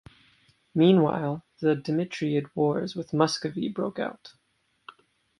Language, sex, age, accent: English, male, 19-29, United States English